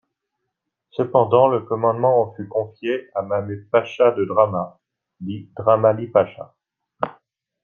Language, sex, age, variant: French, male, 40-49, Français de métropole